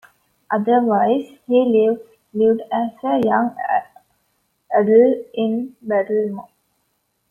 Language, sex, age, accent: English, female, 19-29, United States English